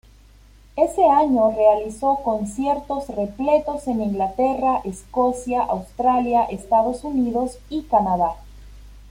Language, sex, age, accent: Spanish, female, 30-39, Andino-Pacífico: Colombia, Perú, Ecuador, oeste de Bolivia y Venezuela andina